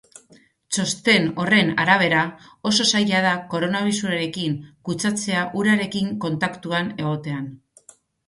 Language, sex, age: Basque, female, 40-49